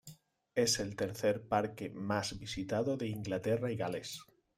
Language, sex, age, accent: Spanish, male, 30-39, España: Sur peninsular (Andalucia, Extremadura, Murcia)